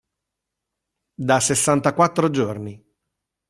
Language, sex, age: Italian, male, 40-49